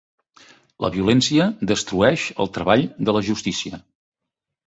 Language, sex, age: Catalan, male, 60-69